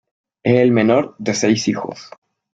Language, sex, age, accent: Spanish, male, 19-29, Chileno: Chile, Cuyo